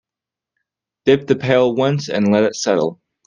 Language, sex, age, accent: English, male, 19-29, United States English